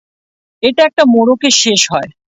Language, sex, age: Bengali, male, 19-29